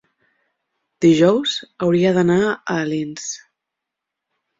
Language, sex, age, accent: Catalan, female, 30-39, Barceloní